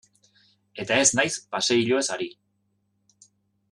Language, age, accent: Basque, 40-49, Erdialdekoa edo Nafarra (Gipuzkoa, Nafarroa)